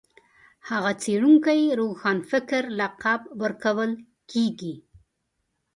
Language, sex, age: Pashto, female, 40-49